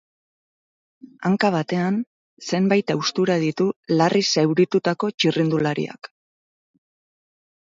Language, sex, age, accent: Basque, female, 30-39, Mendebalekoa (Araba, Bizkaia, Gipuzkoako mendebaleko herri batzuk)